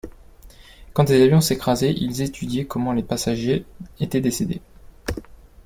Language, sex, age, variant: French, male, 19-29, Français de métropole